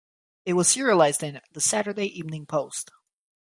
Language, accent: English, United States English